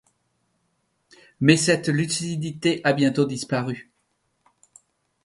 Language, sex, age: French, male, 60-69